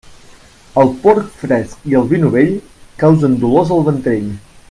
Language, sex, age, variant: Catalan, male, 30-39, Central